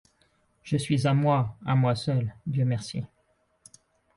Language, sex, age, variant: French, male, 30-39, Français de métropole